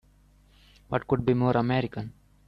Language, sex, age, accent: English, male, 19-29, England English